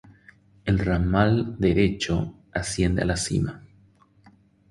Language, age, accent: Spanish, 30-39, Rioplatense: Argentina, Uruguay, este de Bolivia, Paraguay